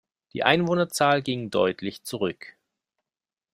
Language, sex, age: German, male, 40-49